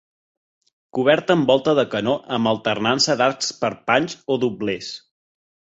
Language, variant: Catalan, Central